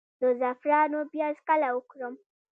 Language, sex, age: Pashto, female, under 19